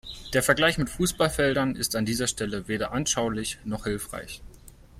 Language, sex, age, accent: German, male, 30-39, Deutschland Deutsch